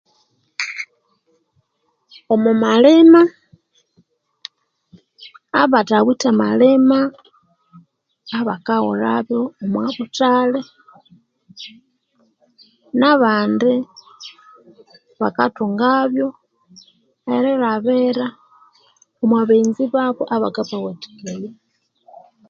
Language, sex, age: Konzo, female, 40-49